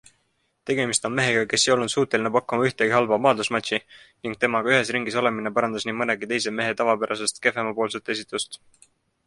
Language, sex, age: Estonian, male, 19-29